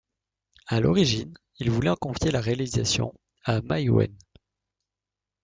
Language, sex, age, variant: French, male, 19-29, Français de métropole